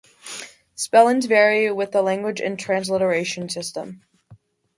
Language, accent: English, United States English